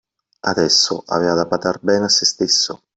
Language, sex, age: Italian, male, 40-49